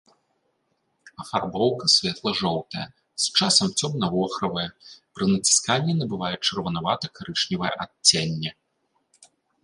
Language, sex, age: Belarusian, male, 30-39